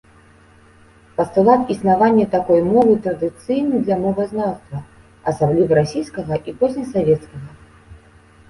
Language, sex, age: Belarusian, female, 19-29